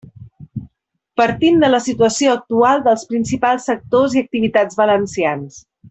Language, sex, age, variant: Catalan, female, 40-49, Central